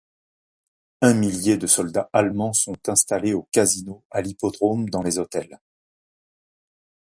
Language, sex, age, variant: French, male, 50-59, Français de métropole